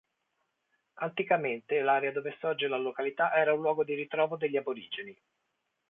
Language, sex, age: Italian, male, 40-49